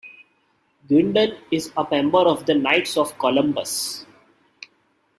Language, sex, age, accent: English, male, 19-29, India and South Asia (India, Pakistan, Sri Lanka)